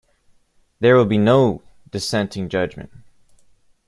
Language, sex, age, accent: English, male, 19-29, United States English